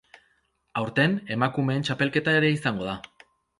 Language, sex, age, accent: Basque, male, 30-39, Erdialdekoa edo Nafarra (Gipuzkoa, Nafarroa)